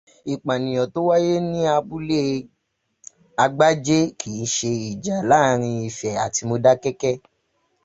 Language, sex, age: Yoruba, male, 19-29